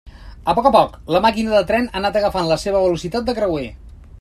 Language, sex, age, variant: Catalan, male, 40-49, Central